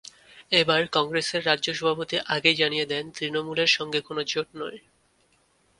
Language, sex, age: Bengali, male, 19-29